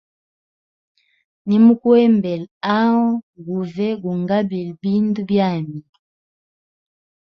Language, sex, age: Hemba, female, 30-39